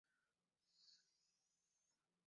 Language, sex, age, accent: Spanish, male, 19-29, México